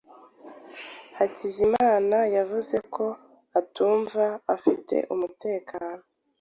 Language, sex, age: Kinyarwanda, female, 30-39